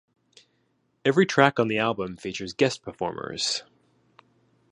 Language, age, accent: English, 40-49, United States English; Australian English